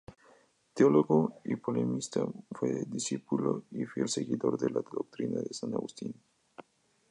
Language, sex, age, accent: Spanish, male, 19-29, México